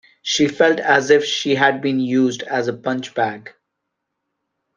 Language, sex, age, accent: English, male, 30-39, India and South Asia (India, Pakistan, Sri Lanka)